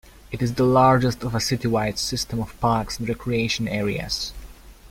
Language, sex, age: English, male, 19-29